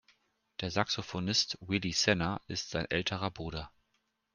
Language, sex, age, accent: German, male, 19-29, Deutschland Deutsch